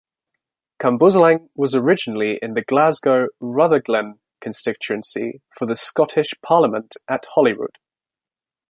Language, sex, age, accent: English, male, 19-29, England English